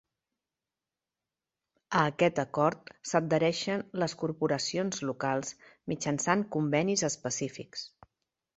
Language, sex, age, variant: Catalan, female, 40-49, Central